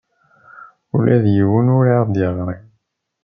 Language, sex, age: Kabyle, male, 30-39